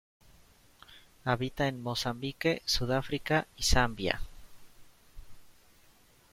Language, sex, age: Spanish, male, 19-29